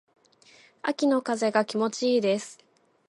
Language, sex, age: Japanese, female, 19-29